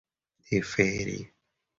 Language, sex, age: Portuguese, male, 30-39